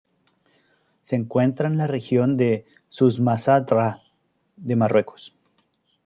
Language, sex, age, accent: Spanish, male, 30-39, Andino-Pacífico: Colombia, Perú, Ecuador, oeste de Bolivia y Venezuela andina